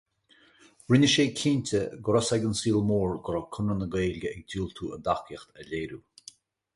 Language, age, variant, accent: Irish, 50-59, Gaeilge Chonnacht, Cainteoir dúchais, Gaeltacht